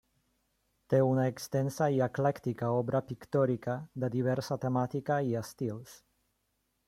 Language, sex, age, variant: Catalan, male, 30-39, Central